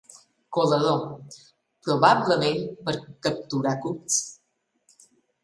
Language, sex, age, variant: Catalan, female, 40-49, Balear